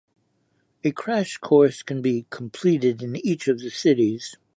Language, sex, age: English, male, 70-79